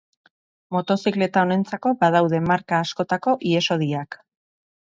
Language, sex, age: Basque, female, 40-49